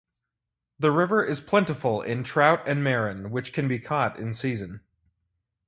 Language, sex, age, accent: English, male, 19-29, United States English